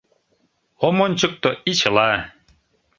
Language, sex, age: Mari, male, 50-59